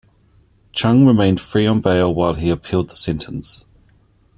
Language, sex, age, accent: English, male, 40-49, New Zealand English